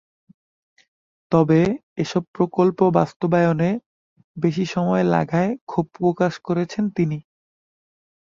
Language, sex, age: Bengali, male, 19-29